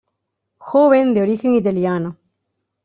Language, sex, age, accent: Spanish, female, 19-29, España: Sur peninsular (Andalucia, Extremadura, Murcia)